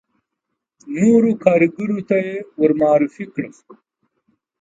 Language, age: Pashto, 50-59